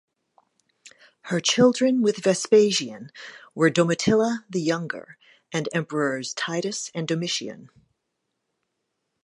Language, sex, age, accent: English, female, 40-49, United States English